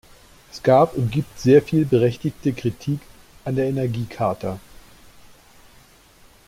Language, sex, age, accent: German, male, 40-49, Deutschland Deutsch